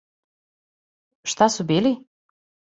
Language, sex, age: Serbian, female, 50-59